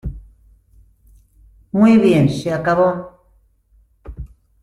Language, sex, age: Spanish, female, 80-89